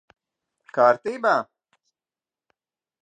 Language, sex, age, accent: Latvian, male, 40-49, Rigas